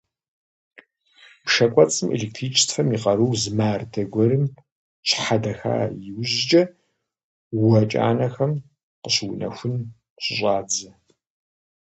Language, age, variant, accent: Kabardian, 40-49, Адыгэбзэ (Къэбэрдей, Кирил, псоми зэдай), Джылэхъстэней (Gilahsteney)